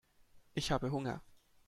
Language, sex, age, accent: German, male, 19-29, Deutschland Deutsch